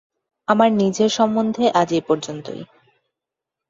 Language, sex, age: Bengali, female, 19-29